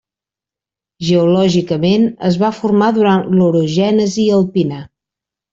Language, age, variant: Catalan, 40-49, Central